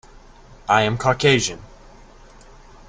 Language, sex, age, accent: English, male, under 19, United States English